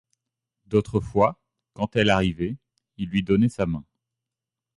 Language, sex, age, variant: French, male, 19-29, Français de métropole